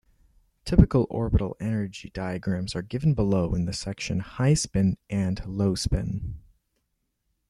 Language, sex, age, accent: English, male, under 19, Canadian English